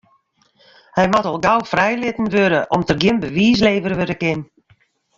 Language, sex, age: Western Frisian, female, 60-69